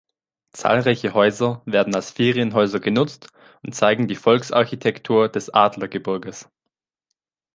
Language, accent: German, Deutschland Deutsch